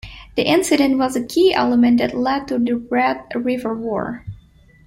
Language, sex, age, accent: English, female, 19-29, United States English